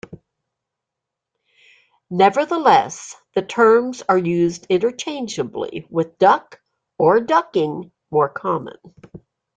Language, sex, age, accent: English, female, 60-69, United States English